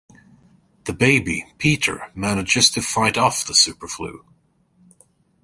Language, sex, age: English, male, 40-49